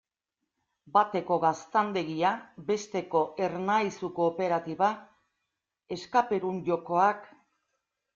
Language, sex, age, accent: Basque, female, 60-69, Erdialdekoa edo Nafarra (Gipuzkoa, Nafarroa)